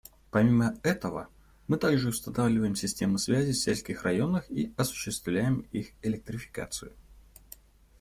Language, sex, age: Russian, male, 30-39